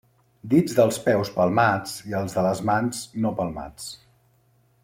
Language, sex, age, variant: Catalan, male, 40-49, Central